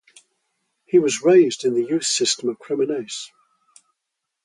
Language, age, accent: English, 80-89, England English